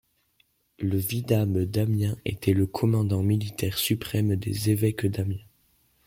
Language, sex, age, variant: French, male, under 19, Français de métropole